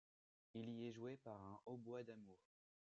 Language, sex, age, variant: French, male, under 19, Français de métropole